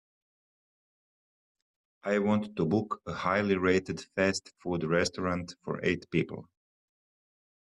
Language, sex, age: English, male, 30-39